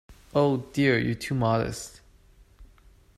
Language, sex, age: English, male, 19-29